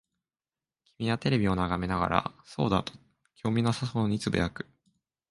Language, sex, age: Japanese, male, 19-29